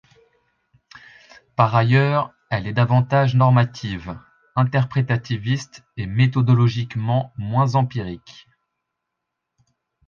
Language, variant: French, Français de métropole